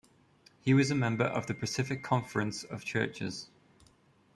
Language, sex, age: English, male, 30-39